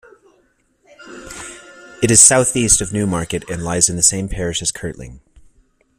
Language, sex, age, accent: English, male, 30-39, United States English